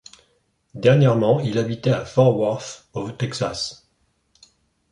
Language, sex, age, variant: French, male, 50-59, Français de métropole